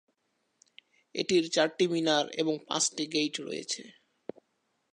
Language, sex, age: Bengali, male, 19-29